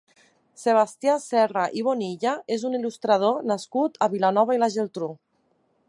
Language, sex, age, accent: Catalan, female, 30-39, valencià